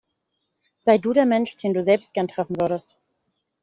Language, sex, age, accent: German, female, 19-29, Deutschland Deutsch